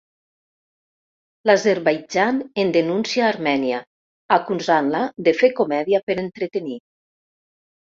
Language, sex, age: Catalan, female, 60-69